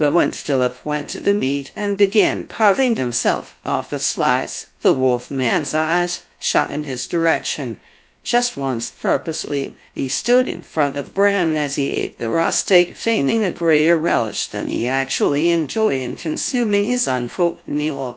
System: TTS, GlowTTS